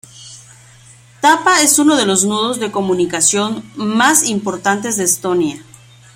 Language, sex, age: Spanish, female, 30-39